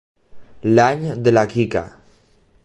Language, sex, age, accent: Catalan, male, under 19, valencià